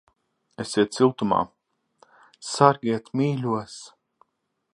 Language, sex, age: Latvian, male, 30-39